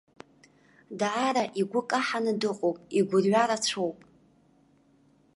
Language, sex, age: Abkhazian, female, under 19